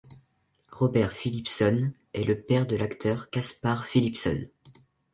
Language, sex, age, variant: French, male, under 19, Français de métropole